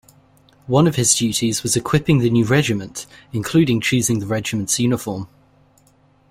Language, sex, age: English, male, 19-29